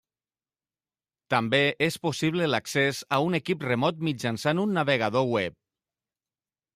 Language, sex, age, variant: Catalan, male, 40-49, Nord-Occidental